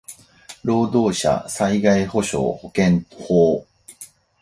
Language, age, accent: Japanese, 50-59, 標準語